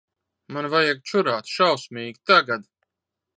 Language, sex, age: Latvian, male, 30-39